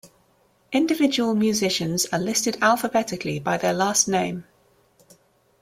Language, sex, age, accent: English, female, 30-39, England English